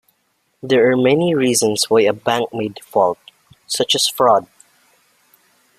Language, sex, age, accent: English, male, under 19, Filipino